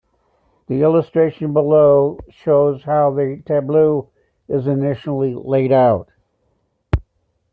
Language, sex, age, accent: English, male, 60-69, United States English